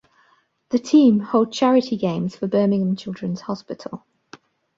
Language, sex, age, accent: English, female, 40-49, England English